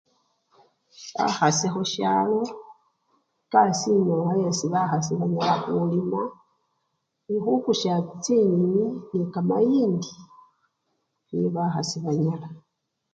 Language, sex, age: Luyia, female, 40-49